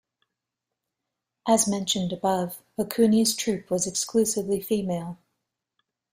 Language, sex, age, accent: English, female, 40-49, United States English